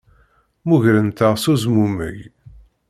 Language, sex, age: Kabyle, male, 50-59